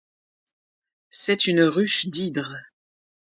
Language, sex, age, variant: French, female, 40-49, Français de métropole